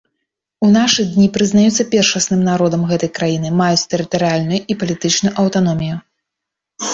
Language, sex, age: Belarusian, female, 30-39